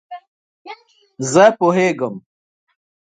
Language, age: Pashto, 30-39